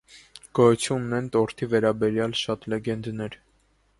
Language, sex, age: Armenian, male, 19-29